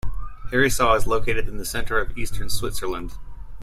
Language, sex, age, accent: English, male, 19-29, United States English